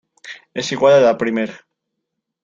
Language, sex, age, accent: Spanish, male, 19-29, Andino-Pacífico: Colombia, Perú, Ecuador, oeste de Bolivia y Venezuela andina